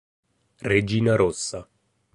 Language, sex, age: Italian, male, 30-39